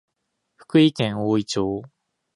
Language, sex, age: Japanese, male, 19-29